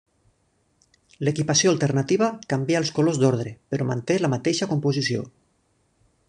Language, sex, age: Catalan, male, 40-49